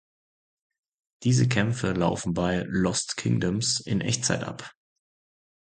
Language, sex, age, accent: German, male, 30-39, Deutschland Deutsch